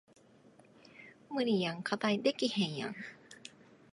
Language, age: Japanese, 30-39